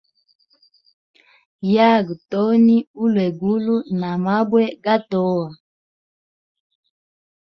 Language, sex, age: Hemba, female, 30-39